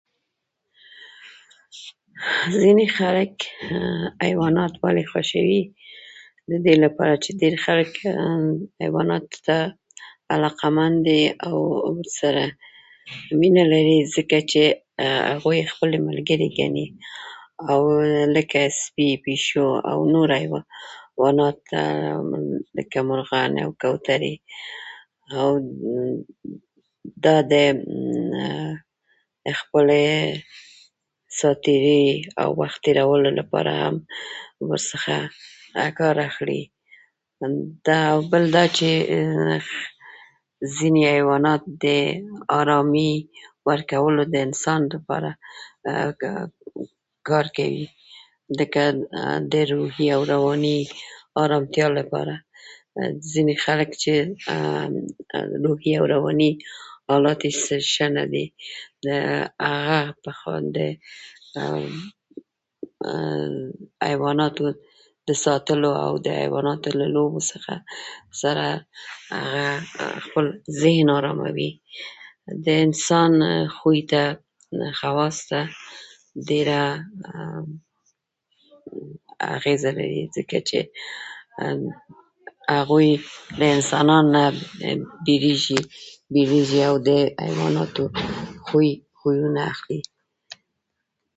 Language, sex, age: Pashto, female, 50-59